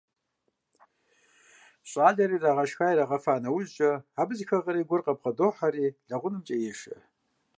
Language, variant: Kabardian, Адыгэбзэ (Къэбэрдей, Кирил, псоми зэдай)